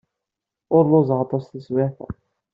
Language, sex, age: Kabyle, male, 19-29